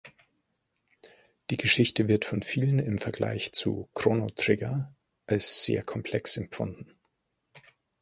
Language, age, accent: German, 30-39, Deutschland Deutsch